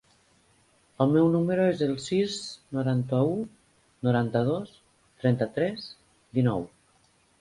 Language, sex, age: Catalan, female, 50-59